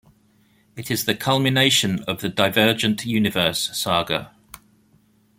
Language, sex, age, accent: English, male, 50-59, England English